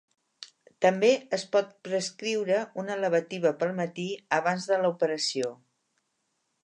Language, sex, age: Catalan, female, 60-69